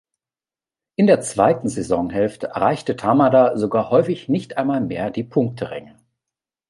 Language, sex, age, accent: German, male, 40-49, Deutschland Deutsch